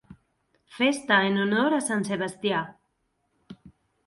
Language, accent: Catalan, valencià